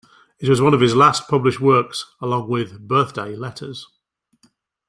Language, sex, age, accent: English, male, 50-59, England English